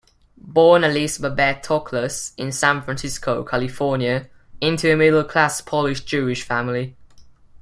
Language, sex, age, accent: English, male, under 19, England English